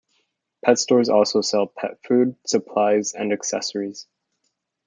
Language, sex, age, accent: English, male, 19-29, United States English